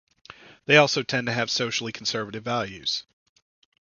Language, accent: English, United States English